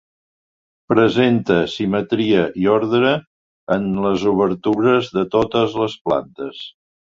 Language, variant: Catalan, Central